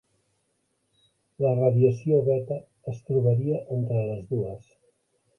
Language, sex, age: Catalan, male, 50-59